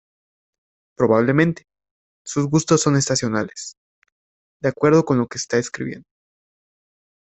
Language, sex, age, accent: Spanish, male, 19-29, América central